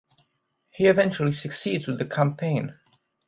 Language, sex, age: English, male, under 19